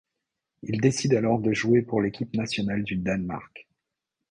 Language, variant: French, Français de métropole